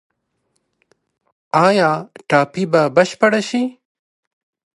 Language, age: Pashto, 30-39